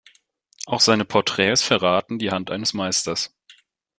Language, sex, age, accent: German, male, 19-29, Deutschland Deutsch